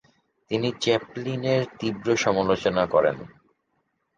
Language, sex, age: Bengali, male, 19-29